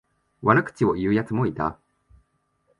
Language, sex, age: Japanese, male, 19-29